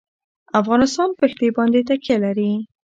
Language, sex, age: Pashto, female, 40-49